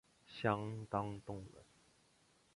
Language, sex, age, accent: Chinese, male, 19-29, 出生地：江西省